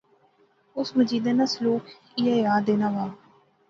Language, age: Pahari-Potwari, 19-29